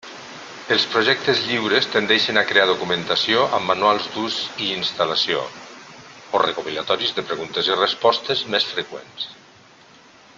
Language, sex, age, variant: Catalan, male, 60-69, Nord-Occidental